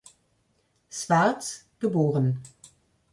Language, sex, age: German, female, 40-49